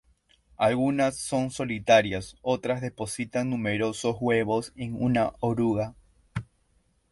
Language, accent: Spanish, Andino-Pacífico: Colombia, Perú, Ecuador, oeste de Bolivia y Venezuela andina